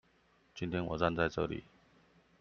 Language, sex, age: Chinese, male, 40-49